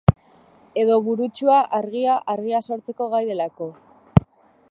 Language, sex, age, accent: Basque, female, 19-29, Mendebalekoa (Araba, Bizkaia, Gipuzkoako mendebaleko herri batzuk)